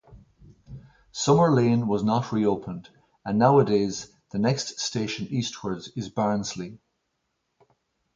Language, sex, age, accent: English, male, 50-59, Irish English